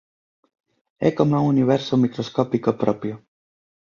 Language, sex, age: Galician, male, 19-29